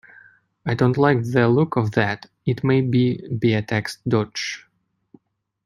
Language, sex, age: English, male, 30-39